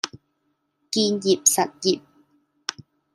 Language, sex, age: Cantonese, female, 19-29